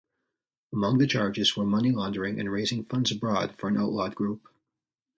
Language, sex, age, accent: English, male, 40-49, United States English